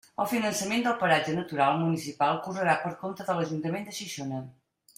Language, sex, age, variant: Catalan, female, 50-59, Central